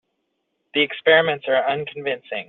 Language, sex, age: English, male, 19-29